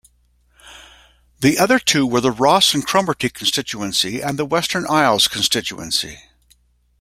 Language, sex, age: English, male, 60-69